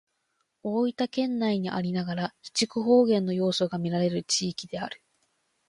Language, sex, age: Japanese, female, 19-29